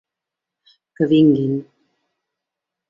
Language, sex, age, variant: Catalan, female, 50-59, Balear